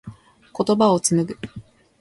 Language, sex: Japanese, female